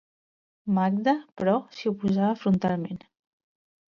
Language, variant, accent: Catalan, Central, central